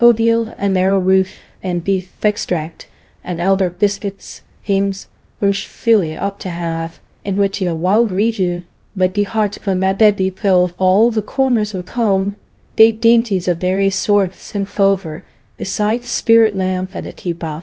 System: TTS, VITS